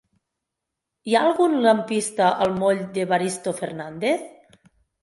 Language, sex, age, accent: Catalan, female, 30-39, Oriental